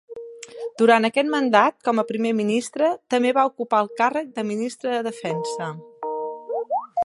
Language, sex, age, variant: Catalan, female, 40-49, Central